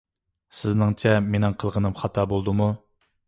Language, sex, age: Uyghur, male, 19-29